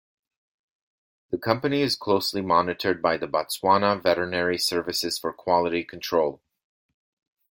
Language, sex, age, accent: English, male, 30-39, Canadian English